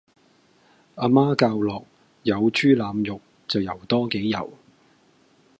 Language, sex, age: Cantonese, male, 40-49